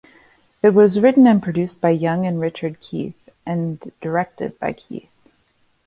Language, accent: English, United States English